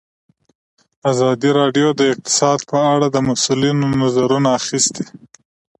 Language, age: Pashto, 30-39